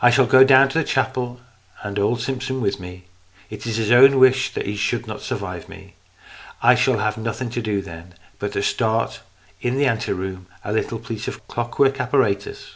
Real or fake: real